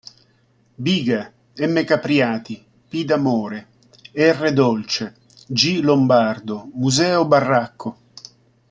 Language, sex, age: Italian, male, 60-69